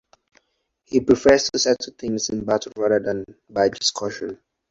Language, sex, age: English, male, 19-29